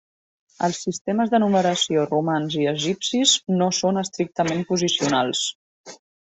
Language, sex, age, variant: Catalan, female, 30-39, Central